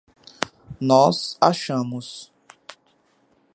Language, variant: Portuguese, Portuguese (Brasil)